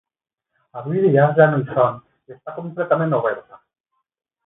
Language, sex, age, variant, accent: Catalan, male, 40-49, Alacantí, Barcelona